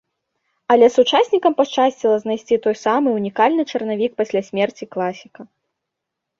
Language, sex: Belarusian, female